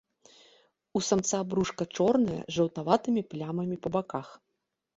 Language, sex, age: Belarusian, female, 40-49